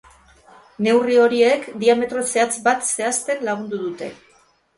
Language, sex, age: Basque, female, 50-59